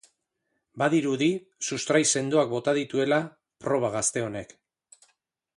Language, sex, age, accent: Basque, male, 40-49, Erdialdekoa edo Nafarra (Gipuzkoa, Nafarroa)